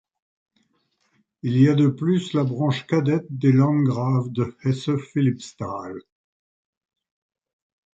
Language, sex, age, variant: French, male, 70-79, Français de métropole